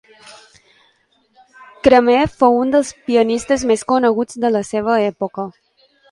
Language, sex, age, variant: Catalan, female, 19-29, Balear